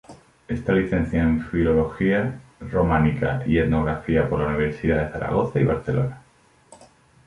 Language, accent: Spanish, España: Sur peninsular (Andalucia, Extremadura, Murcia)